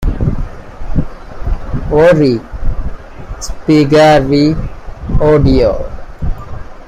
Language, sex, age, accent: English, male, 40-49, India and South Asia (India, Pakistan, Sri Lanka)